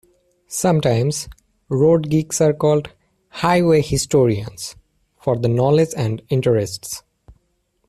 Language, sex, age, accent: English, male, 19-29, United States English